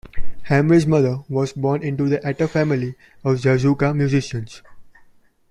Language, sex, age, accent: English, male, 19-29, India and South Asia (India, Pakistan, Sri Lanka)